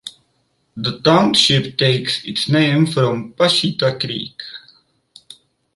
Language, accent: English, United States English; England English